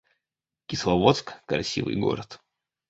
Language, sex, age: Russian, male, 19-29